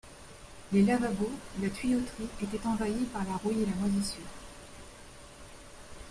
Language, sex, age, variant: French, female, 50-59, Français de métropole